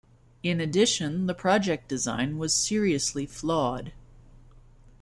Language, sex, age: English, female, 19-29